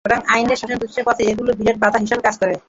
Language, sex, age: Bengali, female, 50-59